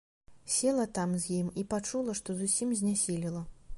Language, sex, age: Belarusian, female, 30-39